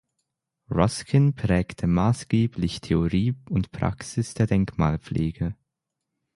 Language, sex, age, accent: German, male, 19-29, Deutschland Deutsch; Schweizerdeutsch